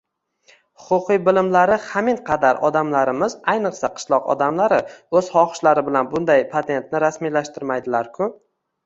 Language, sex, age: Uzbek, male, 19-29